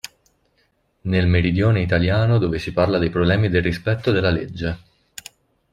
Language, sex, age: Italian, male, 30-39